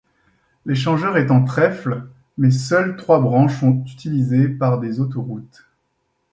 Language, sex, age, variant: French, male, 30-39, Français de métropole